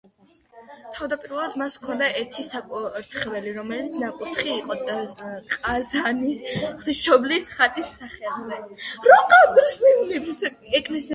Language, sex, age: Georgian, female, under 19